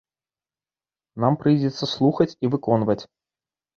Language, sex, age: Belarusian, male, 30-39